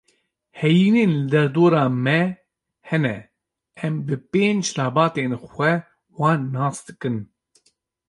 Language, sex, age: Kurdish, male, 30-39